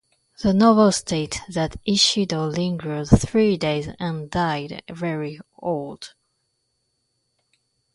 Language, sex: English, female